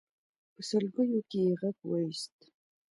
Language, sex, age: Pashto, female, 19-29